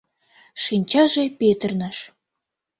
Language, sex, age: Mari, female, under 19